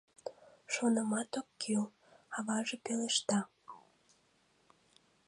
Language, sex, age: Mari, female, 19-29